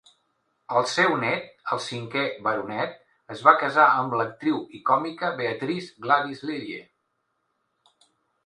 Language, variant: Catalan, Central